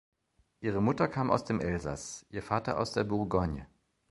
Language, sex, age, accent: German, male, 30-39, Deutschland Deutsch